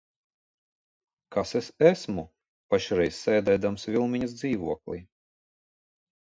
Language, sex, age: Latvian, male, 40-49